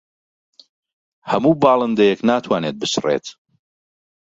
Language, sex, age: Central Kurdish, male, 40-49